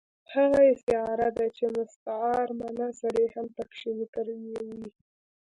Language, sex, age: Pashto, female, under 19